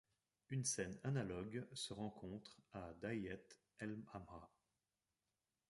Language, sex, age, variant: French, male, 40-49, Français de métropole